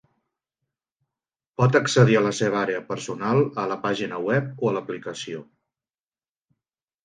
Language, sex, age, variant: Catalan, male, 40-49, Central